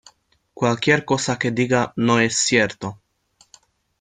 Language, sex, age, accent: Spanish, male, under 19, América central